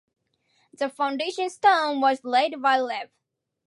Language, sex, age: English, female, 19-29